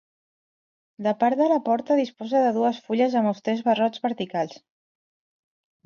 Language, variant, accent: Catalan, Central, central